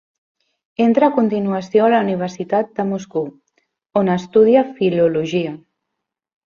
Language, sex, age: Catalan, female, 30-39